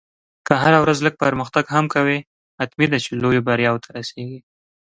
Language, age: Pashto, 19-29